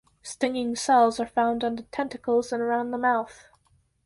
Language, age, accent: English, under 19, Canadian English